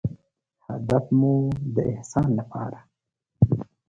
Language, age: Pashto, 30-39